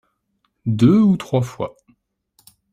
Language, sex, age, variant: French, male, 30-39, Français de métropole